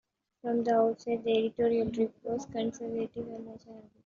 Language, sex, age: English, female, 19-29